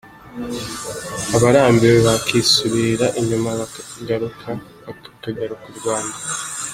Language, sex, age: Kinyarwanda, male, 19-29